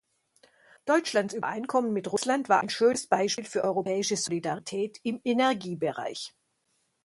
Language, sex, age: German, female, 60-69